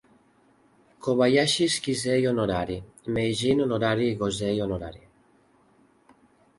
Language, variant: Catalan, Balear